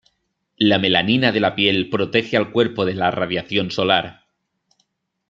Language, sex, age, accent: Spanish, male, 30-39, España: Norte peninsular (Asturias, Castilla y León, Cantabria, País Vasco, Navarra, Aragón, La Rioja, Guadalajara, Cuenca)